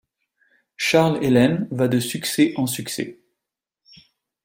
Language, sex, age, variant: French, male, 30-39, Français de métropole